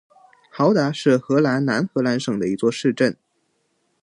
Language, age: Chinese, under 19